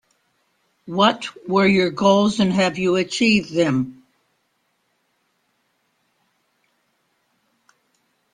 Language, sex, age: English, female, 70-79